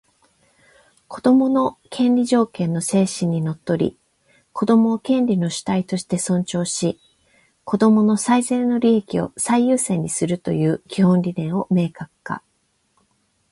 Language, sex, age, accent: Japanese, female, 50-59, 関西; 関東